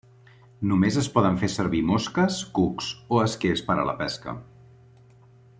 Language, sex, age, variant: Catalan, male, 40-49, Central